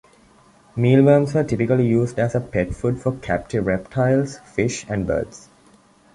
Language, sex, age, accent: English, male, under 19, England English